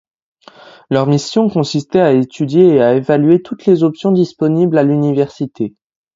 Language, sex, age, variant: French, male, under 19, Français de métropole